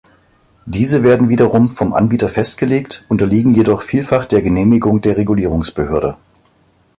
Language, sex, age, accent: German, male, 40-49, Deutschland Deutsch